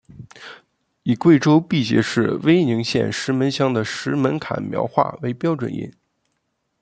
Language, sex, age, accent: Chinese, male, 30-39, 出生地：黑龙江省